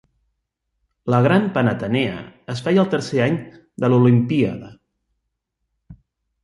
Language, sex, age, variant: Catalan, male, 30-39, Central